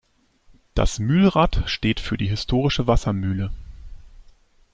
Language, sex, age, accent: German, male, 30-39, Deutschland Deutsch